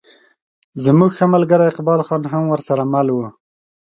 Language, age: Pashto, 30-39